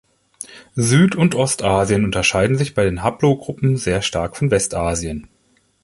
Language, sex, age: German, male, 30-39